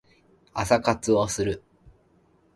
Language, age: Japanese, 19-29